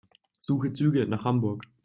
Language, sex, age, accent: German, male, 19-29, Deutschland Deutsch